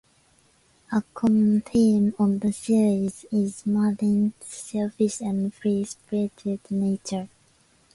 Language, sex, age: English, female, 19-29